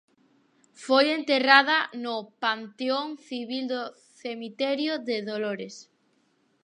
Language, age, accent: Galician, 40-49, Oriental (común en zona oriental)